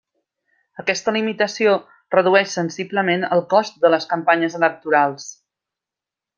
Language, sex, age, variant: Catalan, female, 50-59, Central